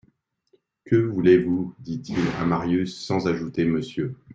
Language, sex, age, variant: French, male, 40-49, Français de métropole